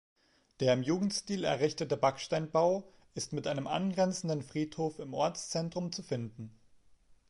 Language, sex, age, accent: German, male, 19-29, Deutschland Deutsch